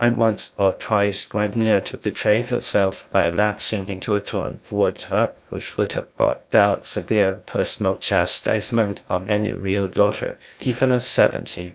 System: TTS, GlowTTS